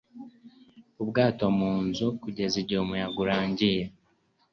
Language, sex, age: Kinyarwanda, male, 19-29